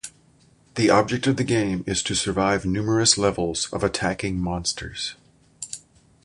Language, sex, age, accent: English, male, 60-69, United States English